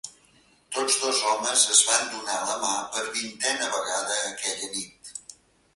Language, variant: Catalan, Central